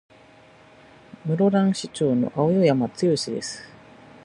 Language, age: Japanese, 60-69